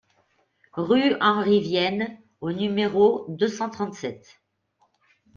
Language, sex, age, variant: French, male, 30-39, Français de métropole